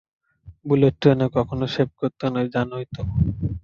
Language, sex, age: Bengali, male, 19-29